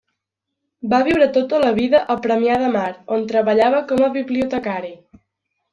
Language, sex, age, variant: Catalan, female, under 19, Central